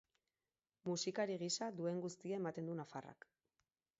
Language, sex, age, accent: Basque, female, 40-49, Erdialdekoa edo Nafarra (Gipuzkoa, Nafarroa)